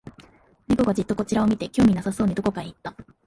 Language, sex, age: Japanese, female, 19-29